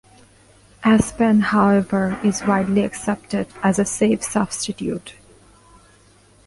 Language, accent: English, India and South Asia (India, Pakistan, Sri Lanka)